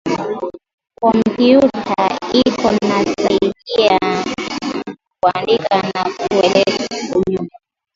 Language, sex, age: Swahili, female, 19-29